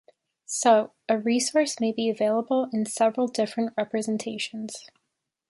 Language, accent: English, United States English